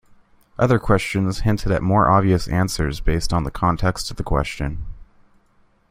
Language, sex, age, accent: English, male, 19-29, United States English